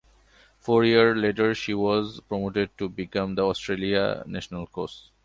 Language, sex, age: English, male, 19-29